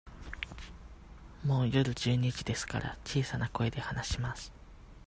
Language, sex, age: Japanese, male, 19-29